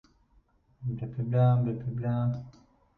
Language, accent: English, England English